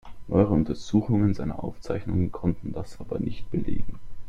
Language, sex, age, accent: German, male, under 19, Deutschland Deutsch